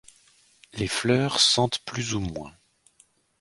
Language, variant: French, Français de métropole